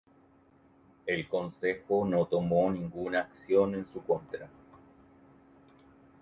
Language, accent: Spanish, Chileno: Chile, Cuyo